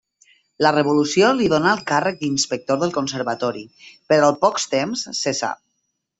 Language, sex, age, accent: Catalan, female, 30-39, valencià